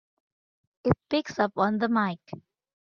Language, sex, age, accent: English, female, under 19, Filipino